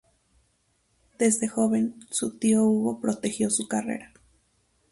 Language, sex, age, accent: Spanish, female, 19-29, México